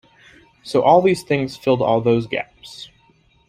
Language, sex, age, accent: English, male, under 19, United States English